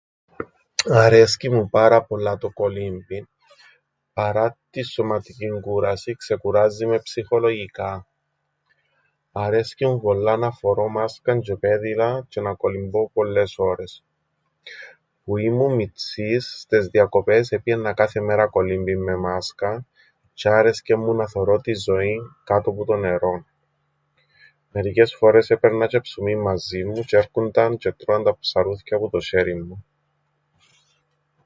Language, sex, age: Greek, male, 40-49